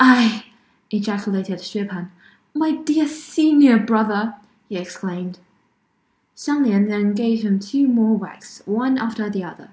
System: none